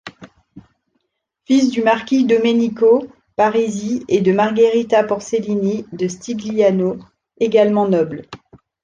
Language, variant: French, Français de métropole